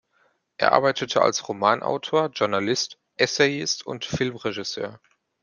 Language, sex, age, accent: German, male, 19-29, Deutschland Deutsch